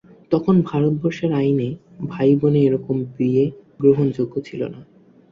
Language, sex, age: Bengali, male, under 19